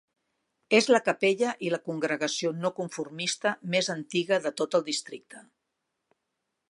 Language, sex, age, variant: Catalan, female, 60-69, Central